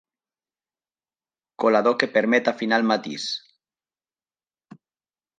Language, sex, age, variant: Catalan, male, 40-49, Nord-Occidental